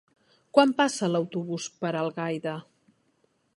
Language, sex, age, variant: Catalan, female, 50-59, Central